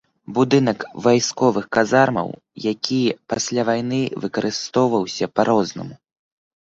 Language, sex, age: Belarusian, male, 19-29